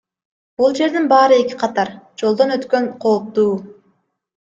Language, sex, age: Kyrgyz, female, 19-29